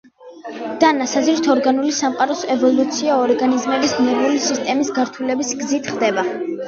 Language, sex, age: Georgian, female, under 19